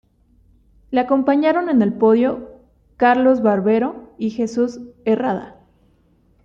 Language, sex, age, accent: Spanish, female, 19-29, México